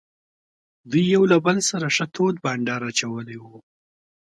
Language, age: Pashto, 19-29